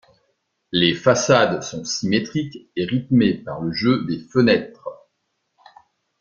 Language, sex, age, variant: French, male, 50-59, Français de métropole